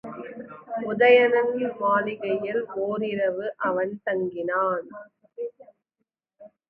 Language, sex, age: Tamil, female, 40-49